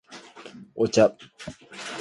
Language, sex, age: Japanese, male, 19-29